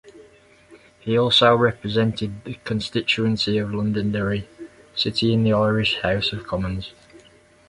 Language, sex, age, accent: English, male, 40-49, England English